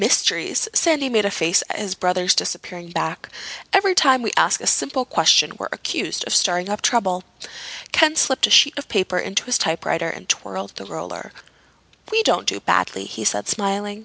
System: none